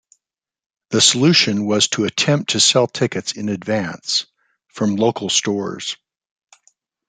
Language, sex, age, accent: English, male, 50-59, United States English